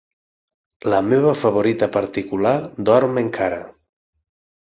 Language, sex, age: Catalan, male, 40-49